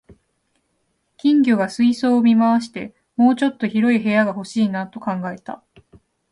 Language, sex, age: Japanese, female, 19-29